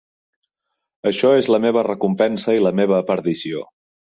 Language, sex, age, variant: Catalan, male, 30-39, Central